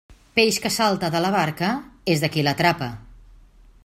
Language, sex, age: Catalan, female, 50-59